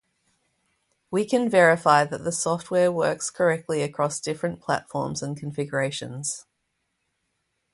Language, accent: English, Australian English